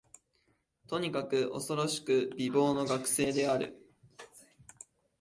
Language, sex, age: Japanese, male, 19-29